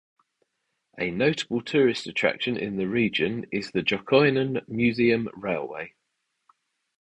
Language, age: English, 40-49